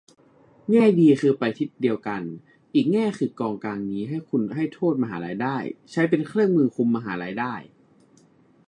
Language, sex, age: Thai, male, 19-29